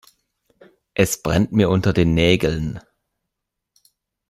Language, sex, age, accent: German, male, 19-29, Deutschland Deutsch